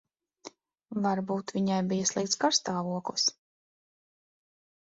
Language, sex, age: Latvian, female, 40-49